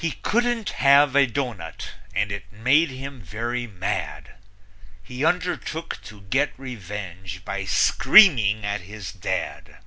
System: none